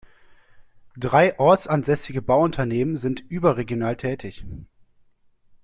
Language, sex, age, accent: German, male, 19-29, Deutschland Deutsch